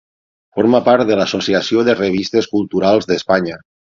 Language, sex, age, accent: Catalan, male, 50-59, valencià